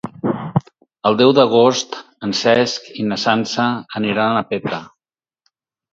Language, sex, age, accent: Catalan, male, 50-59, Barcelonès